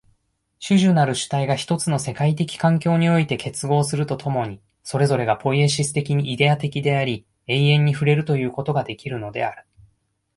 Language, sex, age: Japanese, male, 30-39